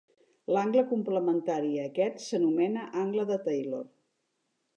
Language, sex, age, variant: Catalan, female, 60-69, Central